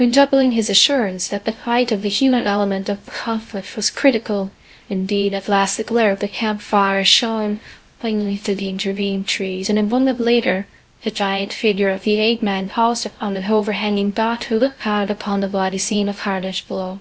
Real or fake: fake